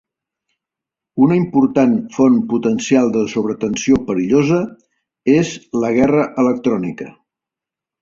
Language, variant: Catalan, Central